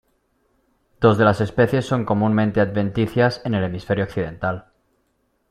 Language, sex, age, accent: Spanish, male, 30-39, España: Norte peninsular (Asturias, Castilla y León, Cantabria, País Vasco, Navarra, Aragón, La Rioja, Guadalajara, Cuenca)